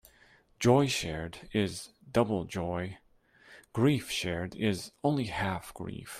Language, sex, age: English, male, 30-39